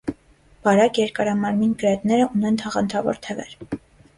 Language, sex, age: Armenian, female, 19-29